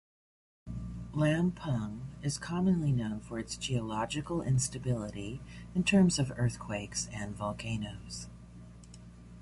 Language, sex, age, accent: English, female, 60-69, United States English